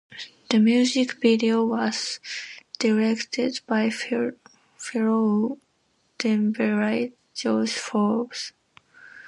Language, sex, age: English, female, 19-29